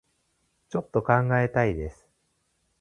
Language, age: Japanese, 30-39